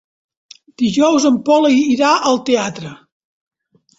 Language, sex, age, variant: Catalan, male, 50-59, Central